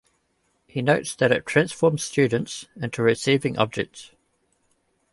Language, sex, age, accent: English, male, 30-39, New Zealand English